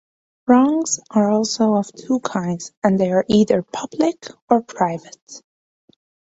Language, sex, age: English, female, 19-29